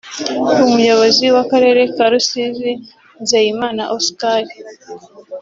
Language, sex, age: Kinyarwanda, female, 19-29